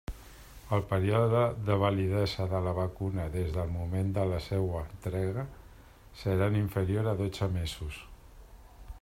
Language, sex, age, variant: Catalan, male, 50-59, Central